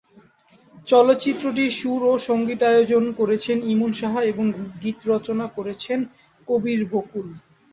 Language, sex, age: Bengali, male, 19-29